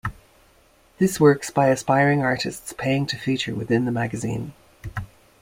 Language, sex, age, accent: English, female, 50-59, Irish English